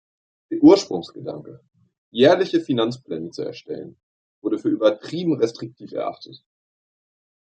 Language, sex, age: German, male, 19-29